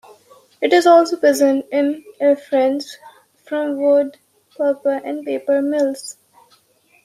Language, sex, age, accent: English, female, under 19, India and South Asia (India, Pakistan, Sri Lanka)